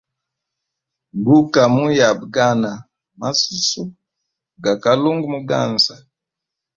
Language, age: Hemba, 19-29